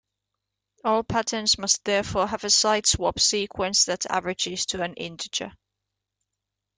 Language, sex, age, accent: English, female, 19-29, England English